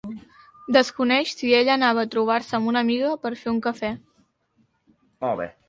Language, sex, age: Catalan, male, 40-49